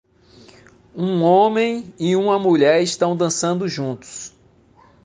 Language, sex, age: Portuguese, male, 40-49